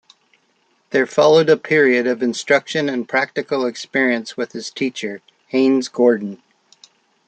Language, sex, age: English, male, 60-69